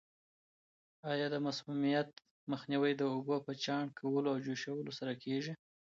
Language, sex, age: Pashto, male, 30-39